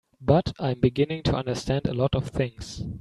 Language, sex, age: English, male, 19-29